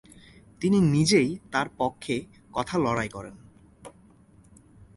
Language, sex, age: Bengali, male, 19-29